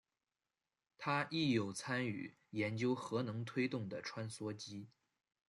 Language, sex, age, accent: Chinese, male, 19-29, 出生地：河南省